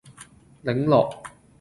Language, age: Cantonese, 19-29